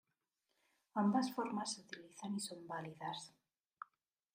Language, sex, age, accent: Spanish, female, 30-39, España: Centro-Sur peninsular (Madrid, Toledo, Castilla-La Mancha)